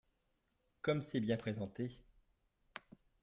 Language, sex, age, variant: French, male, 30-39, Français de métropole